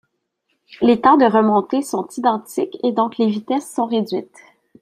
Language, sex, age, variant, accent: French, female, 19-29, Français d'Amérique du Nord, Français du Canada